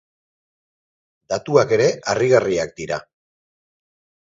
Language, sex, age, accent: Basque, male, 40-49, Erdialdekoa edo Nafarra (Gipuzkoa, Nafarroa)